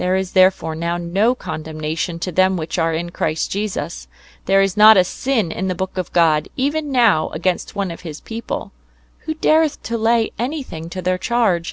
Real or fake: real